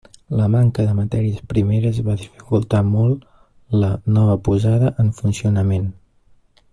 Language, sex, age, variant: Catalan, male, 19-29, Nord-Occidental